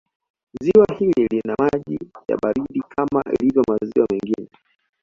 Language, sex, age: Swahili, male, 19-29